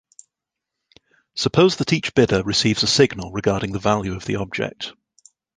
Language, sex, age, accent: English, male, 30-39, England English